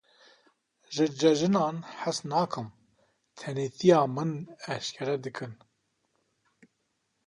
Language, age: Kurdish, 50-59